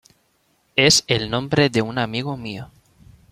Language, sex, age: Spanish, male, 19-29